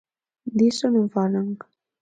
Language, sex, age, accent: Galician, female, under 19, Atlántico (seseo e gheada)